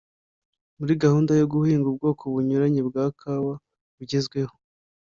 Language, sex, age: Kinyarwanda, male, 30-39